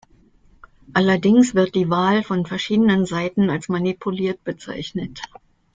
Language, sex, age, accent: German, female, 50-59, Deutschland Deutsch